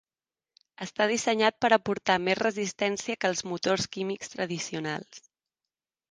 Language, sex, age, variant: Catalan, female, 50-59, Central